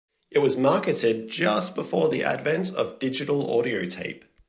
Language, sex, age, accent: English, male, 30-39, Australian English